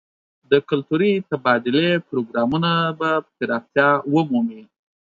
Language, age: Pashto, 30-39